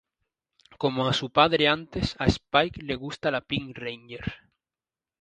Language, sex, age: Spanish, male, 19-29